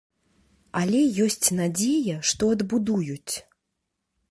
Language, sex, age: Belarusian, female, 40-49